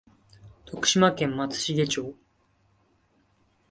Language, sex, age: Japanese, male, 19-29